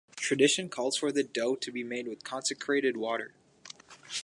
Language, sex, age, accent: English, male, under 19, United States English